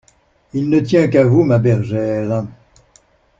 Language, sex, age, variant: French, male, 60-69, Français de métropole